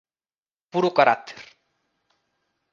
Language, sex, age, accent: Galician, male, 19-29, Atlántico (seseo e gheada)